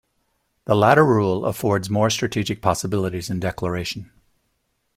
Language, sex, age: English, male, 60-69